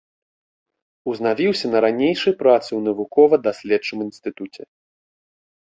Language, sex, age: Belarusian, male, 19-29